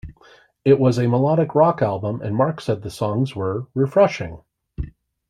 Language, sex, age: English, male, 40-49